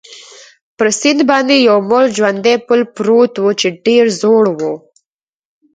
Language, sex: Pashto, female